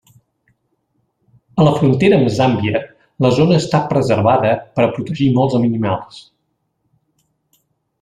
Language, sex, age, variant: Catalan, male, 50-59, Central